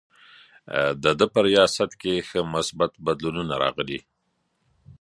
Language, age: Pashto, 40-49